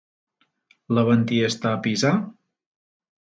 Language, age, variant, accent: Catalan, 30-39, Central, central